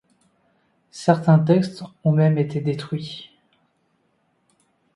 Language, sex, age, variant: French, male, 19-29, Français de métropole